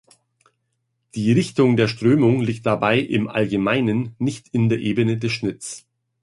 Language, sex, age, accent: German, male, 50-59, Deutschland Deutsch